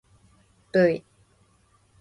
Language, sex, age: Japanese, female, under 19